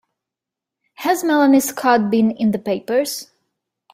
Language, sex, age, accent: English, female, 19-29, United States English